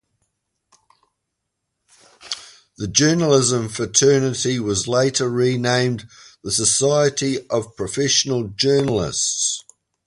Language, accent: English, New Zealand English